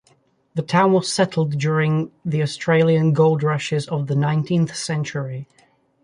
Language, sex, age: English, male, 19-29